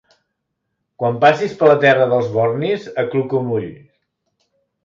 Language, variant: Catalan, Central